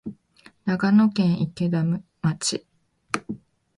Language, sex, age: Japanese, female, 19-29